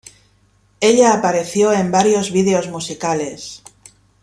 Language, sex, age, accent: Spanish, female, 50-59, España: Centro-Sur peninsular (Madrid, Toledo, Castilla-La Mancha)